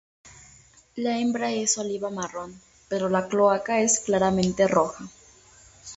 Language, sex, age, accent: Spanish, female, 19-29, México